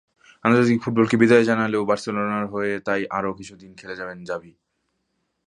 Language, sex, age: Bengali, male, 19-29